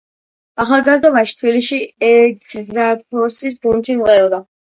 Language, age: Georgian, 30-39